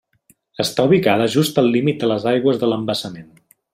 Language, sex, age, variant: Catalan, male, 19-29, Central